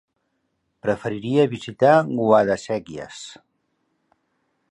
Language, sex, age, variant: Catalan, male, 60-69, Central